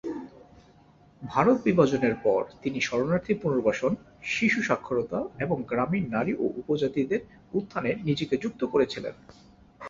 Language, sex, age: Bengali, male, 30-39